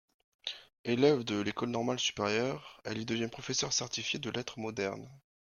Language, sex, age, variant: French, male, 30-39, Français de métropole